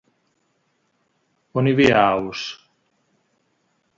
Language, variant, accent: Catalan, Central, central